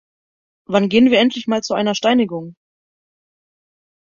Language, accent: German, Deutschland Deutsch